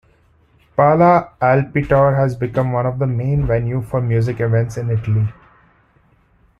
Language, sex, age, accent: English, male, 30-39, India and South Asia (India, Pakistan, Sri Lanka)